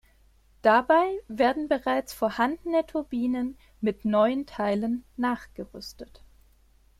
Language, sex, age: German, female, 30-39